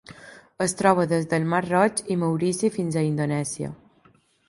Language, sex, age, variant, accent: Catalan, female, 19-29, Balear, mallorquí